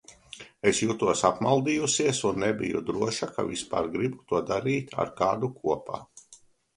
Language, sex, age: Latvian, male, 40-49